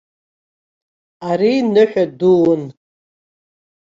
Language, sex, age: Abkhazian, female, 60-69